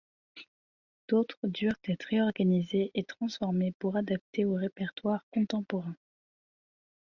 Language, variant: French, Français de métropole